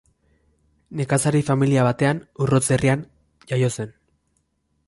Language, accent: Basque, Erdialdekoa edo Nafarra (Gipuzkoa, Nafarroa)